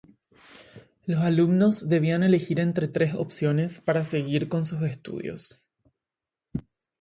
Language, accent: Spanish, Rioplatense: Argentina, Uruguay, este de Bolivia, Paraguay